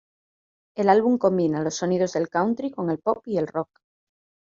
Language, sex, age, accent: Spanish, female, 30-39, España: Norte peninsular (Asturias, Castilla y León, Cantabria, País Vasco, Navarra, Aragón, La Rioja, Guadalajara, Cuenca)